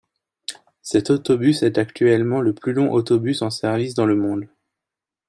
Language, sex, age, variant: French, male, 30-39, Français de métropole